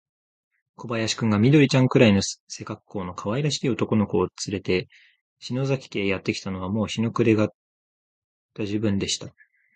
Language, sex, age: Japanese, male, 19-29